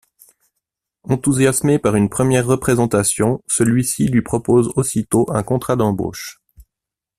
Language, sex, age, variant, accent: French, male, 40-49, Français d'Europe, Français de Suisse